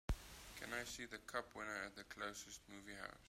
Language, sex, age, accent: English, male, 19-29, Southern African (South Africa, Zimbabwe, Namibia)